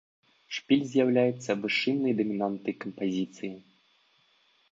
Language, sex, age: Belarusian, male, 19-29